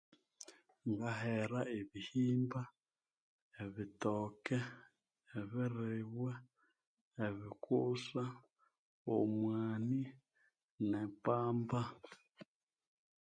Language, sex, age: Konzo, male, 19-29